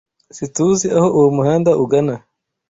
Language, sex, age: Kinyarwanda, male, 19-29